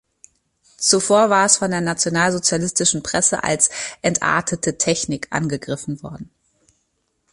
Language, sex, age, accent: German, female, 30-39, Deutschland Deutsch